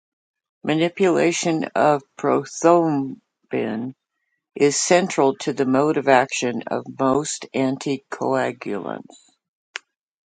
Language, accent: English, West Coast